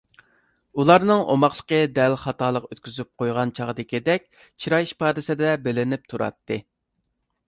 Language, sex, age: Uyghur, male, 30-39